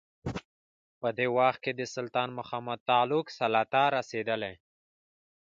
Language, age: Pashto, 19-29